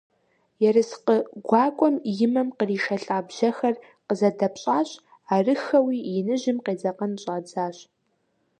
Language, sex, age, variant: Kabardian, female, 19-29, Адыгэбзэ (Къэбэрдей, Кирил, псоми зэдай)